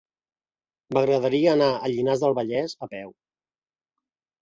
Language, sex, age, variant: Catalan, male, 40-49, Central